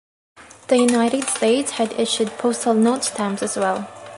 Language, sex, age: English, female, 19-29